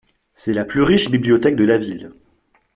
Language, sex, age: French, male, 19-29